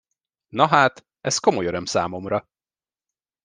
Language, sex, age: Hungarian, male, 30-39